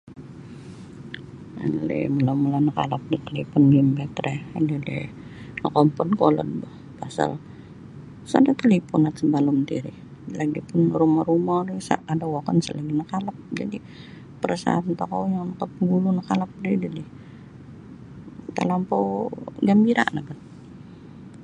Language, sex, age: Sabah Bisaya, female, 60-69